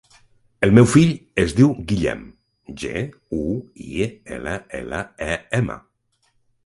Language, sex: Catalan, male